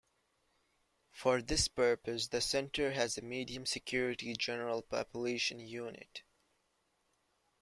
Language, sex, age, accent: English, male, 19-29, West Indies and Bermuda (Bahamas, Bermuda, Jamaica, Trinidad)